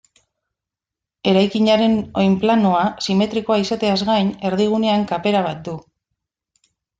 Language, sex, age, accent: Basque, female, 40-49, Mendebalekoa (Araba, Bizkaia, Gipuzkoako mendebaleko herri batzuk)